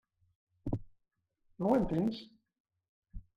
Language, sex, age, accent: Catalan, male, 50-59, valencià